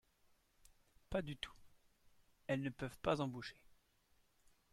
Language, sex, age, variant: French, male, 40-49, Français de métropole